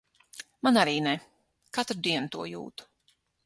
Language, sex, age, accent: Latvian, female, 30-39, Kurzeme